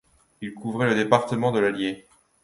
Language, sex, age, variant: French, male, 19-29, Français de métropole